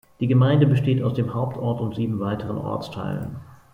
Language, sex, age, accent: German, male, 40-49, Deutschland Deutsch